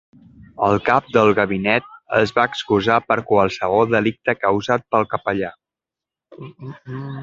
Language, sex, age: Catalan, male, 40-49